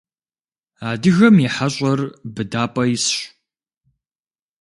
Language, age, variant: Kabardian, 19-29, Адыгэбзэ (Къэбэрдей, Кирил, псоми зэдай)